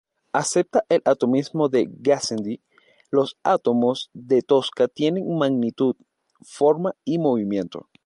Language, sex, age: Spanish, male, 19-29